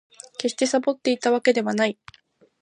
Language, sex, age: Japanese, female, 19-29